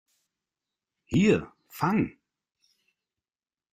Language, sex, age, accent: German, male, 30-39, Deutschland Deutsch